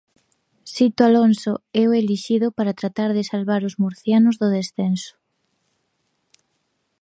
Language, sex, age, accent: Galician, female, 30-39, Normativo (estándar)